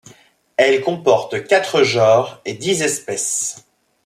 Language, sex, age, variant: French, male, 30-39, Français de métropole